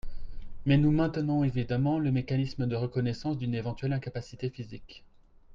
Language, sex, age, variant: French, male, 30-39, Français de métropole